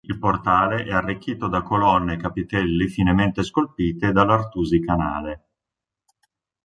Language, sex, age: Italian, male, 50-59